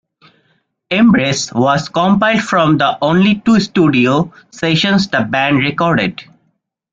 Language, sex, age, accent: English, male, 19-29, India and South Asia (India, Pakistan, Sri Lanka)